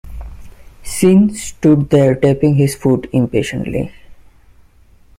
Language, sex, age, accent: English, male, 19-29, India and South Asia (India, Pakistan, Sri Lanka)